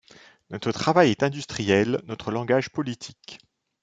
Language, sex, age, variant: French, male, 50-59, Français de métropole